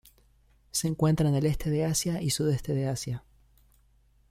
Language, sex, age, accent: Spanish, male, under 19, Rioplatense: Argentina, Uruguay, este de Bolivia, Paraguay